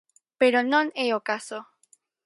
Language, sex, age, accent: Galician, female, under 19, Normativo (estándar)